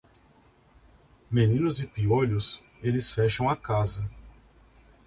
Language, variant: Portuguese, Portuguese (Brasil)